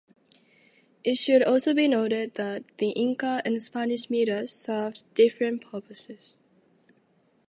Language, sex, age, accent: English, female, 19-29, United States English